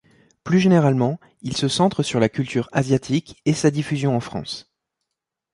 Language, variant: French, Français de métropole